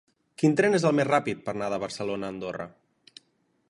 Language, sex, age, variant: Catalan, male, 19-29, Central